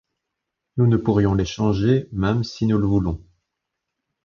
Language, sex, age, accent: French, male, 50-59, Français de Belgique; Français de Suisse